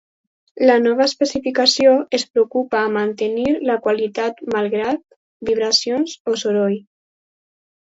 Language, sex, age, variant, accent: Catalan, female, under 19, Alacantí, valencià